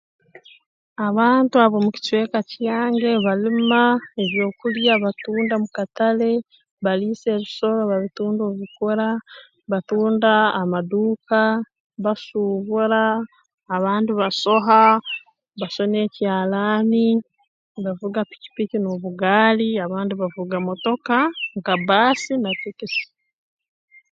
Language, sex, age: Tooro, female, 19-29